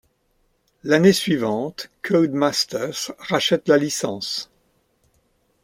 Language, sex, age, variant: French, male, 70-79, Français de métropole